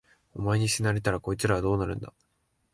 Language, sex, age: Japanese, male, 19-29